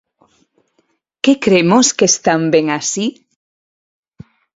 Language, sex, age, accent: Galician, female, 50-59, Normativo (estándar)